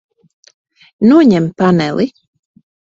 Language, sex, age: Latvian, female, 30-39